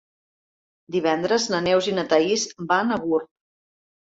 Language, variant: Catalan, Central